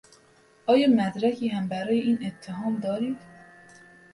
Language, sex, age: Persian, female, 19-29